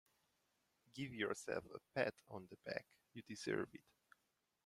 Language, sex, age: English, male, 30-39